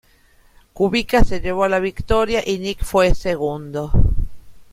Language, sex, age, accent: Spanish, female, 50-59, Rioplatense: Argentina, Uruguay, este de Bolivia, Paraguay